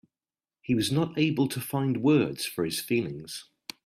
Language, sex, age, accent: English, male, 40-49, England English